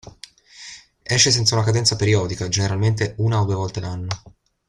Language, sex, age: Italian, male, 19-29